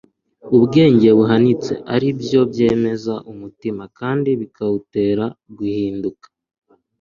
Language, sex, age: Kinyarwanda, male, 19-29